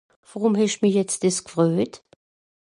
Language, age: Swiss German, 50-59